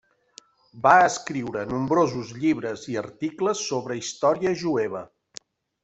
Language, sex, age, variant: Catalan, male, 50-59, Septentrional